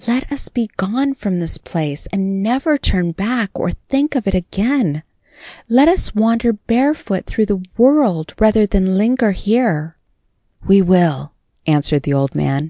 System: none